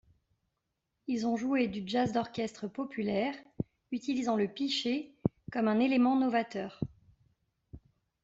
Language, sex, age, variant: French, female, 30-39, Français de métropole